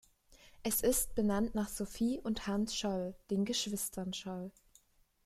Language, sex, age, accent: German, female, 19-29, Deutschland Deutsch